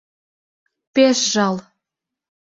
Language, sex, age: Mari, female, 19-29